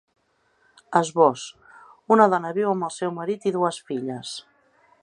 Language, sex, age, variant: Catalan, female, 40-49, Central